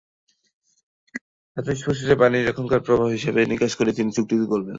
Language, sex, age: Bengali, male, 19-29